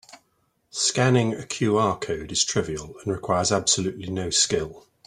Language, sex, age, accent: English, male, 50-59, England English